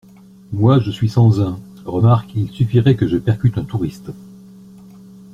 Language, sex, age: French, male, 60-69